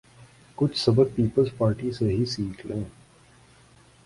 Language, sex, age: Urdu, male, 19-29